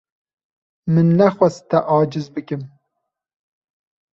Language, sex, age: Kurdish, male, 19-29